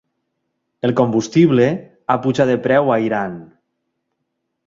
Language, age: Catalan, 40-49